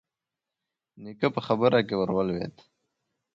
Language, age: Pashto, under 19